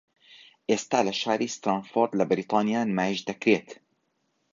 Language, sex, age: Central Kurdish, male, 30-39